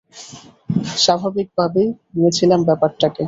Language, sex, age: Bengali, male, 19-29